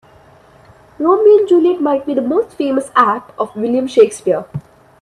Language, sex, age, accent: English, female, 19-29, India and South Asia (India, Pakistan, Sri Lanka)